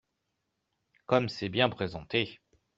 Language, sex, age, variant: French, male, 40-49, Français de métropole